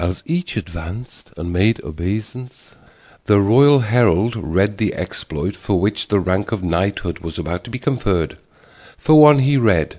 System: none